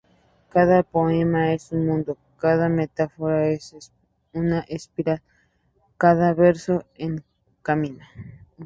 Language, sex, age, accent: Spanish, female, 19-29, México